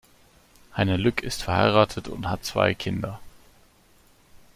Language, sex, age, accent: German, male, 30-39, Deutschland Deutsch